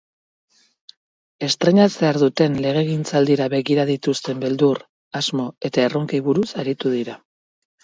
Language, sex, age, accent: Basque, female, 40-49, Mendebalekoa (Araba, Bizkaia, Gipuzkoako mendebaleko herri batzuk)